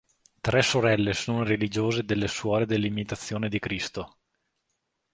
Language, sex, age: Italian, male, 19-29